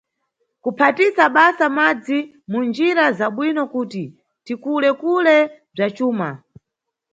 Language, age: Nyungwe, 30-39